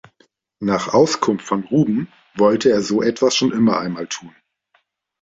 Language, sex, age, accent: German, male, 40-49, Deutschland Deutsch